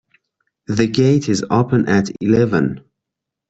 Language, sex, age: English, male, 30-39